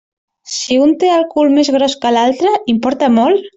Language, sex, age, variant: Catalan, female, 19-29, Central